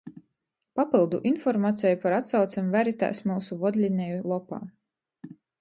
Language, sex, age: Latgalian, female, 30-39